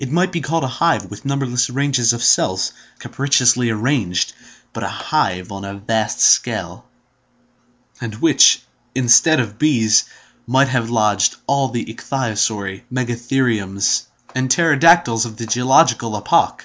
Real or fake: real